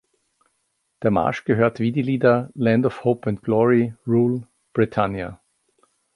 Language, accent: German, Österreichisches Deutsch